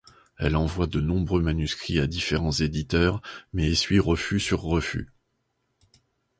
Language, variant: French, Français de métropole